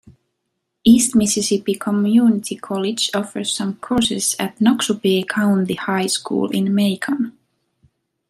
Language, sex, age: English, female, 19-29